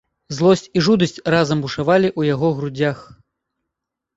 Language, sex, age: Belarusian, male, 19-29